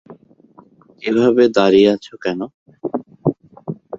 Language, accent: Bengali, শুদ্ধ; চলিত